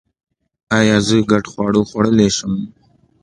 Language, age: Pashto, 19-29